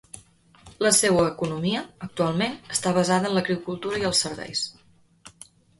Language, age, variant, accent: Catalan, 40-49, Central, central